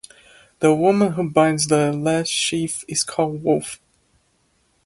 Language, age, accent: English, under 19, United States English